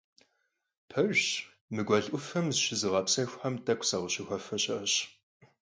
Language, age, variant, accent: Kabardian, 19-29, Адыгэбзэ (Къэбэрдей, Кирил, псоми зэдай), Джылэхъстэней (Gilahsteney)